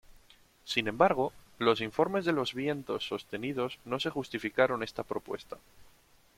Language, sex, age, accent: Spanish, male, 19-29, España: Norte peninsular (Asturias, Castilla y León, Cantabria, País Vasco, Navarra, Aragón, La Rioja, Guadalajara, Cuenca)